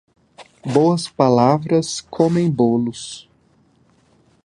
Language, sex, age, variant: Portuguese, male, 30-39, Portuguese (Brasil)